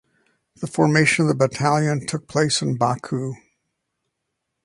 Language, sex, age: English, male, 60-69